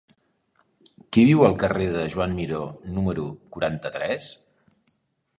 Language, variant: Catalan, Central